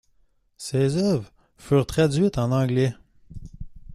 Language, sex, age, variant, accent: French, male, 19-29, Français d'Amérique du Nord, Français du Canada